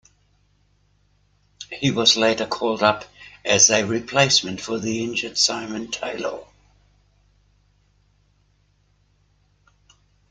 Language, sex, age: English, male, 40-49